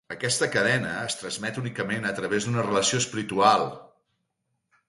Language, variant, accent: Catalan, Central, central